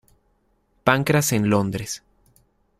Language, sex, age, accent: Spanish, male, 30-39, México